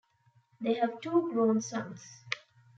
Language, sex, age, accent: English, female, 19-29, India and South Asia (India, Pakistan, Sri Lanka)